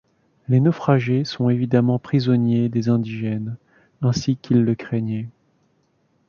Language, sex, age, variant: French, male, 30-39, Français de métropole